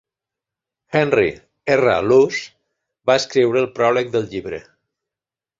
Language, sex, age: Catalan, male, 50-59